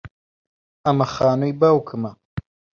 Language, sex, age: Central Kurdish, male, 19-29